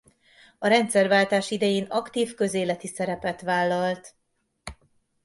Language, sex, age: Hungarian, female, 40-49